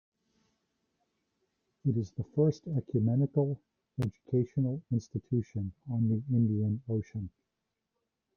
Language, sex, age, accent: English, male, 60-69, United States English